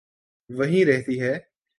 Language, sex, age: Urdu, male, 19-29